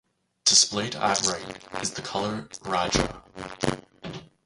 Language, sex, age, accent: English, male, 19-29, Canadian English